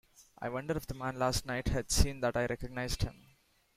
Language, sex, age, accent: English, male, 19-29, India and South Asia (India, Pakistan, Sri Lanka)